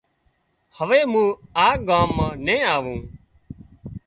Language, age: Wadiyara Koli, 19-29